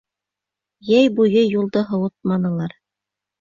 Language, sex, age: Bashkir, female, 40-49